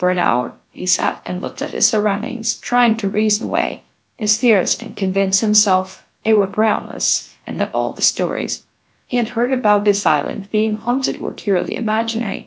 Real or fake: fake